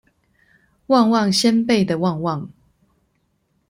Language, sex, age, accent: Chinese, female, 40-49, 出生地：臺北市